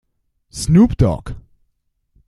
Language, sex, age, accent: German, male, under 19, Deutschland Deutsch